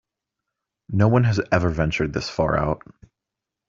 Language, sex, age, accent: English, male, 19-29, United States English